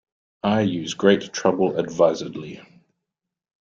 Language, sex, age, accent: English, male, 30-39, Australian English